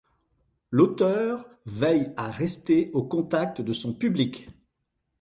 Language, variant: French, Français de métropole